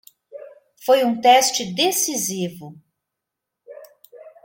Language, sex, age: Portuguese, female, 50-59